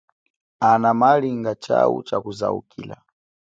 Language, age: Chokwe, 19-29